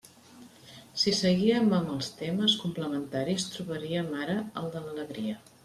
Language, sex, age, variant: Catalan, female, 50-59, Central